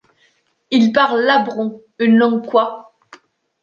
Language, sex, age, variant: French, male, 19-29, Français de métropole